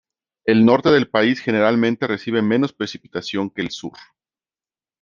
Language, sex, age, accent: Spanish, male, 40-49, México